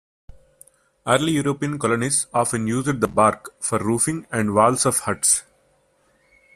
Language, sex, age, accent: English, male, 19-29, India and South Asia (India, Pakistan, Sri Lanka)